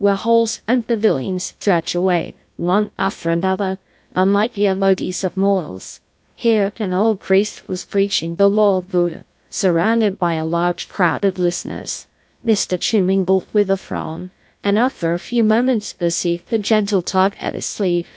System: TTS, GlowTTS